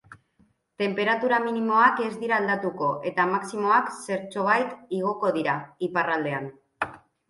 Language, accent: Basque, Mendebalekoa (Araba, Bizkaia, Gipuzkoako mendebaleko herri batzuk)